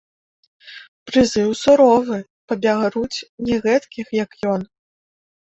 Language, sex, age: Belarusian, female, 30-39